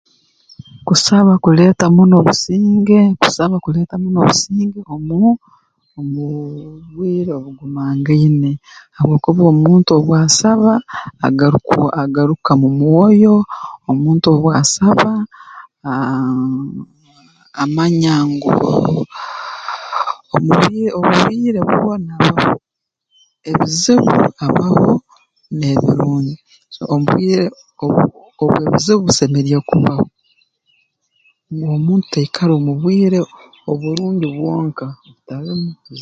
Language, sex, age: Tooro, female, 40-49